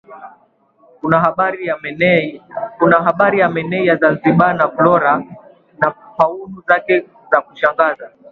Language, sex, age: Swahili, male, 19-29